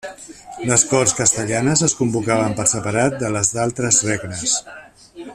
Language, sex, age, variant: Catalan, male, 50-59, Central